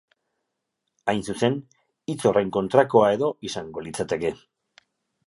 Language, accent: Basque, Erdialdekoa edo Nafarra (Gipuzkoa, Nafarroa)